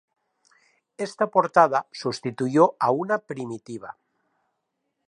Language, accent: Spanish, España: Norte peninsular (Asturias, Castilla y León, Cantabria, País Vasco, Navarra, Aragón, La Rioja, Guadalajara, Cuenca)